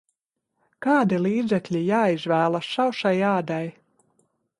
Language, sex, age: Latvian, female, 30-39